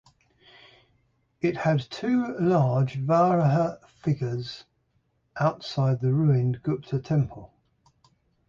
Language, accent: English, England English